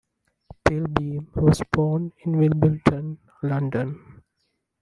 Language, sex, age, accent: English, male, 19-29, India and South Asia (India, Pakistan, Sri Lanka)